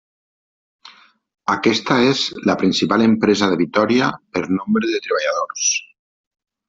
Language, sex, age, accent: Catalan, male, 50-59, valencià